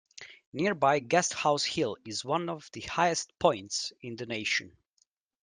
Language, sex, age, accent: English, male, 30-39, United States English